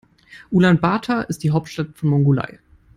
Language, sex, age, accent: German, male, 19-29, Deutschland Deutsch